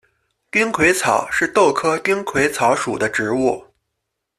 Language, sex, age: Chinese, male, 30-39